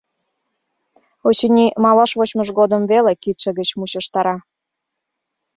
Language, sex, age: Mari, female, 19-29